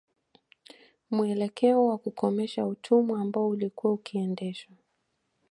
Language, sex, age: Swahili, female, 19-29